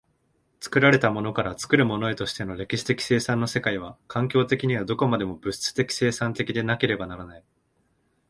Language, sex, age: Japanese, male, 19-29